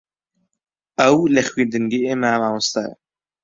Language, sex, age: Central Kurdish, male, 19-29